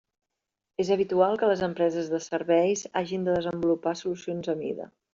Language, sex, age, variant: Catalan, female, 30-39, Central